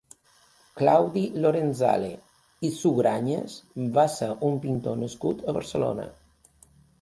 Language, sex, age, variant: Catalan, male, 50-59, Balear